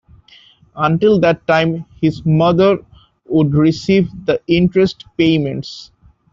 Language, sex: English, male